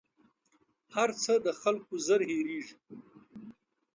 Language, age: Pashto, 50-59